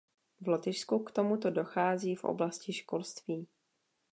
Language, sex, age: Czech, female, 19-29